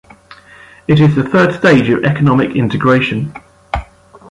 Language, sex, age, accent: English, male, 30-39, England English